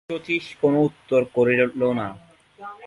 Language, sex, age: Bengali, male, 19-29